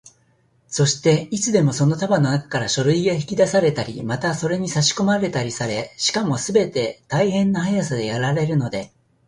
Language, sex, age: Japanese, male, 60-69